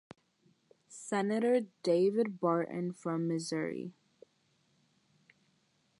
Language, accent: English, United States English